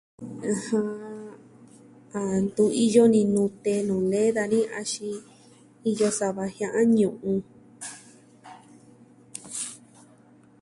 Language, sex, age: Southwestern Tlaxiaco Mixtec, female, 19-29